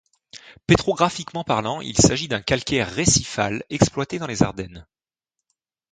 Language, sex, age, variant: French, male, 19-29, Français de métropole